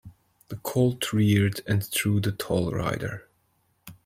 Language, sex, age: English, male, 19-29